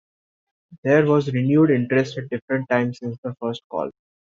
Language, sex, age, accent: English, male, 19-29, India and South Asia (India, Pakistan, Sri Lanka)